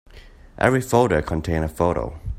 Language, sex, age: English, male, 19-29